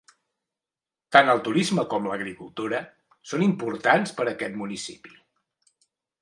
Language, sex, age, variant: Catalan, male, 60-69, Central